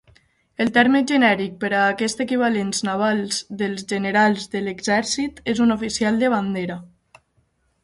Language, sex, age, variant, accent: Catalan, female, 19-29, Valencià meridional, valencià